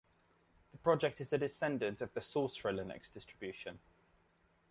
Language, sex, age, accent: English, male, 30-39, England English